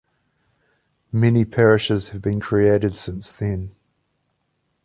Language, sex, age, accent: English, male, 40-49, New Zealand English